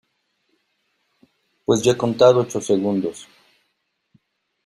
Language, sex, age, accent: Spanish, male, 50-59, México